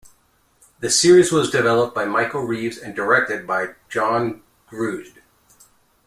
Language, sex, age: English, male, 40-49